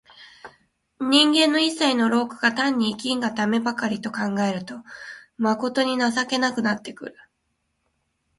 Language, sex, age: Japanese, female, 19-29